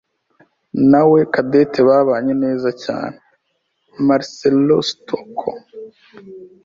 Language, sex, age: Kinyarwanda, female, 19-29